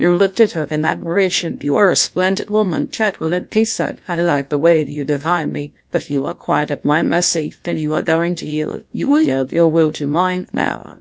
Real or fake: fake